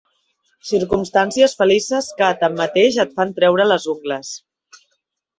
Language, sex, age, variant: Catalan, female, 30-39, Central